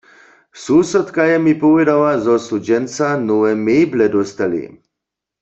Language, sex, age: Upper Sorbian, male, 40-49